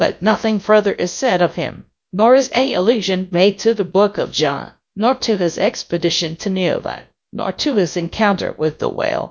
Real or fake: fake